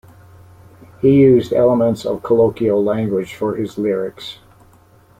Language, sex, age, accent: English, male, 60-69, Canadian English